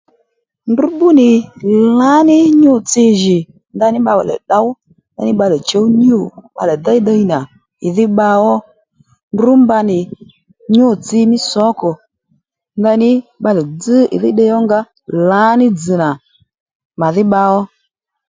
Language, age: Lendu, 19-29